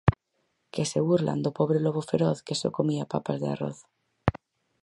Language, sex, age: Galician, female, 19-29